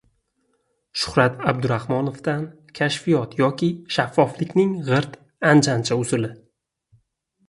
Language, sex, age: Uzbek, male, 19-29